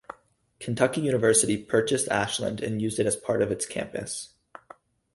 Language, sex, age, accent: English, male, 19-29, United States English